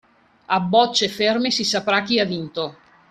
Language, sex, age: Italian, female, 50-59